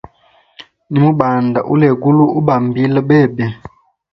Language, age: Hemba, 19-29